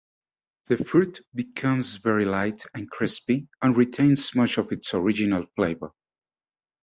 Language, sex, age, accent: English, male, 40-49, United States English